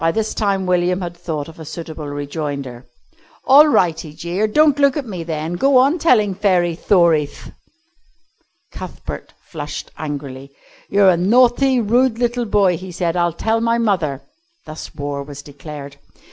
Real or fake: real